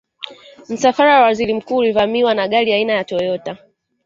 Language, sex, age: Swahili, female, 19-29